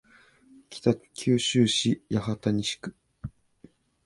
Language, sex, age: Japanese, male, 19-29